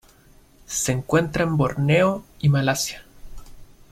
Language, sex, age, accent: Spanish, male, 19-29, Chileno: Chile, Cuyo